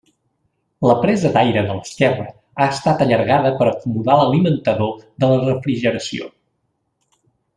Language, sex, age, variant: Catalan, male, 50-59, Central